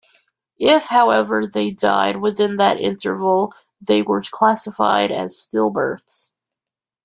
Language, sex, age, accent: English, female, 19-29, United States English